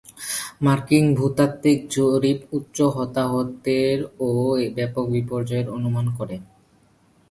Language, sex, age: Bengali, male, under 19